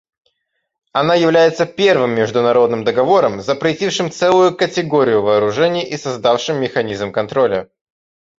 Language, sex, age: Russian, male, under 19